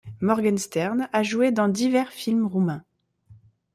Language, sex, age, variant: French, female, 19-29, Français de métropole